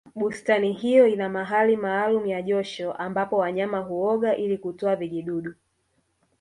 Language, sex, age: Swahili, female, 19-29